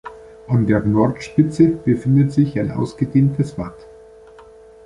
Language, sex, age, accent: German, male, 40-49, Deutschland Deutsch